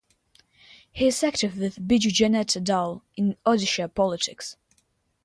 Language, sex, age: English, male, under 19